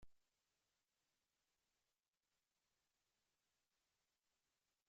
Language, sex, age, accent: Spanish, male, 30-39, España: Centro-Sur peninsular (Madrid, Toledo, Castilla-La Mancha)